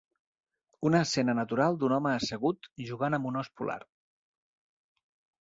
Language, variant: Catalan, Central